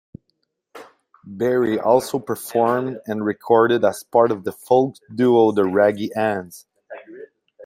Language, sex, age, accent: English, male, 30-39, Canadian English